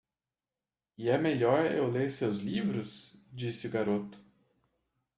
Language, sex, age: Portuguese, male, 19-29